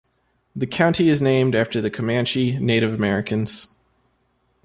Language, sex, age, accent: English, male, 19-29, United States English